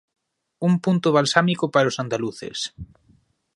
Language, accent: Galician, Oriental (común en zona oriental)